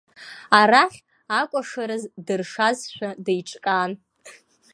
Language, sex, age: Abkhazian, female, under 19